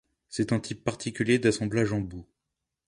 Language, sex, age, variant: French, male, 19-29, Français de métropole